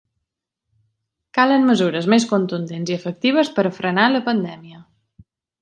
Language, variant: Catalan, Balear